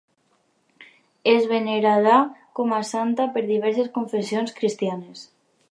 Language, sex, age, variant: Catalan, female, under 19, Alacantí